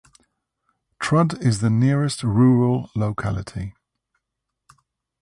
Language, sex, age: English, male, 50-59